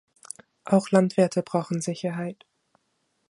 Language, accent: German, Österreichisches Deutsch